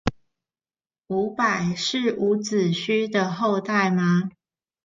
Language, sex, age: Chinese, female, 30-39